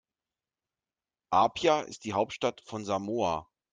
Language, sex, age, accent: German, male, 40-49, Deutschland Deutsch